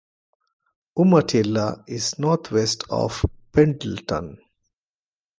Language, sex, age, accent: English, male, 40-49, India and South Asia (India, Pakistan, Sri Lanka)